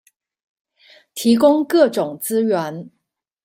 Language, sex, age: Chinese, female, 40-49